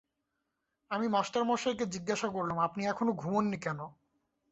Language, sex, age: Bengali, male, 19-29